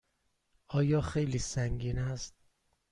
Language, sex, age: Persian, male, 30-39